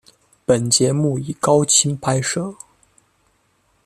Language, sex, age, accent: Chinese, male, 19-29, 出生地：湖北省